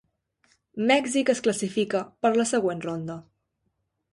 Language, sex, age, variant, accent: Catalan, female, 19-29, Central, septentrional